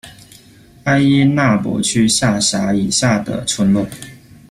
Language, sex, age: Chinese, male, 19-29